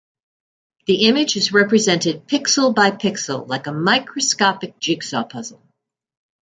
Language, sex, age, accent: English, female, 70-79, United States English